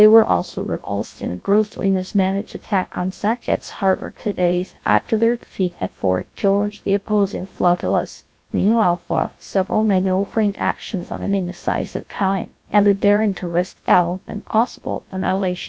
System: TTS, GlowTTS